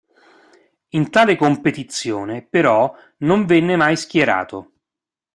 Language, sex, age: Italian, male, 50-59